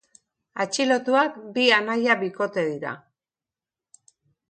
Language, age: Basque, 60-69